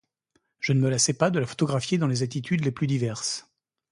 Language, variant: French, Français de métropole